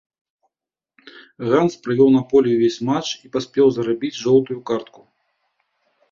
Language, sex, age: Belarusian, male, 40-49